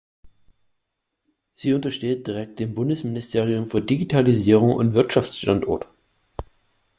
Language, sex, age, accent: German, male, 19-29, Deutschland Deutsch